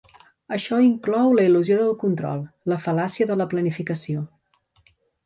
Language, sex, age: Catalan, female, 50-59